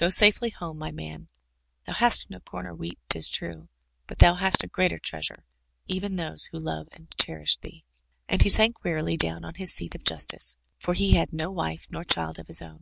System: none